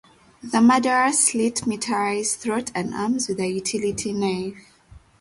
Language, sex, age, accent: English, female, 30-39, England English